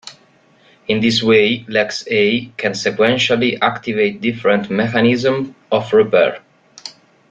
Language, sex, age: English, male, 19-29